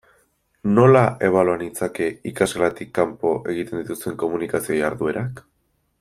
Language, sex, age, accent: Basque, male, 19-29, Erdialdekoa edo Nafarra (Gipuzkoa, Nafarroa)